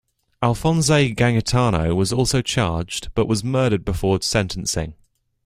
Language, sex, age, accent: English, male, under 19, England English